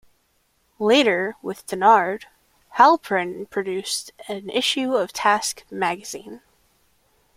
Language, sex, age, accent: English, male, 19-29, United States English